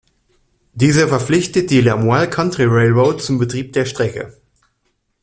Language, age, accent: German, 30-39, Deutschland Deutsch